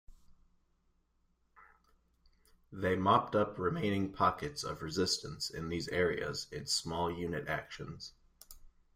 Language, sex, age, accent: English, male, 19-29, United States English